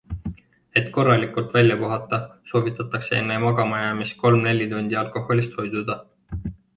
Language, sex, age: Estonian, male, 19-29